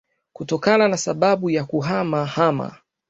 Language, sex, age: Swahili, male, 19-29